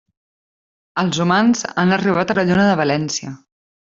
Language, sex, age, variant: Catalan, female, 30-39, Central